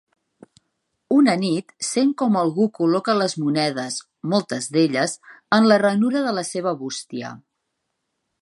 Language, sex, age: Catalan, female, 40-49